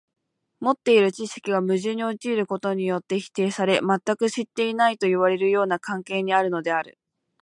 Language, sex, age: Japanese, female, 19-29